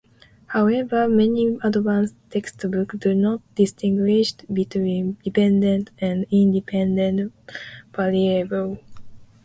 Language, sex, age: English, female, 19-29